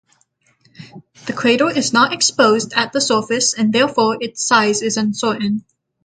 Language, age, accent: English, under 19, United States English